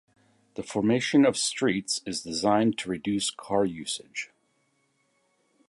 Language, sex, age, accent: English, male, 50-59, United States English